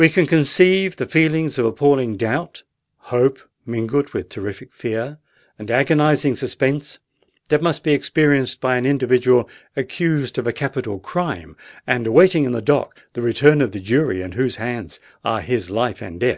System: none